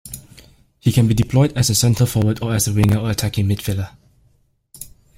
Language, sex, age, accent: English, male, 19-29, England English